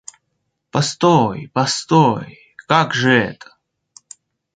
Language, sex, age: Russian, male, 19-29